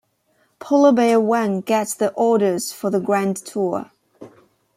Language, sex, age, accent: English, female, 30-39, England English